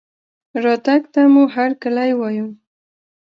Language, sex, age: Pashto, female, 19-29